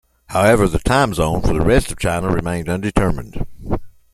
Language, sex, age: English, male, 40-49